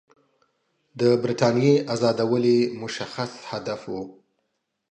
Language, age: Pashto, 30-39